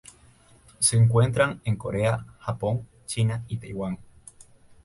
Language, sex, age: Spanish, male, 19-29